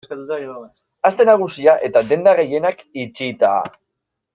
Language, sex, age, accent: Basque, male, 19-29, Mendebalekoa (Araba, Bizkaia, Gipuzkoako mendebaleko herri batzuk)